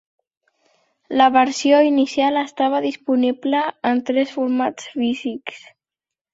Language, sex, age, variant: Catalan, male, under 19, Central